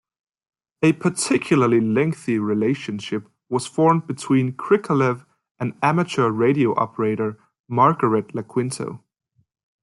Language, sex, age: English, male, 19-29